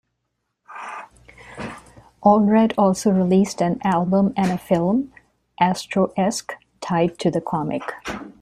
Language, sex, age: English, female, 50-59